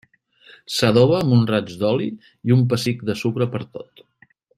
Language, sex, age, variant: Catalan, male, 40-49, Central